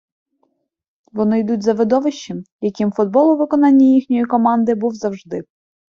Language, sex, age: Ukrainian, female, 19-29